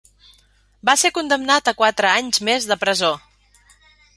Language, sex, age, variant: Catalan, female, 40-49, Central